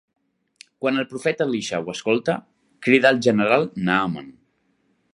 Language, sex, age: Catalan, male, 19-29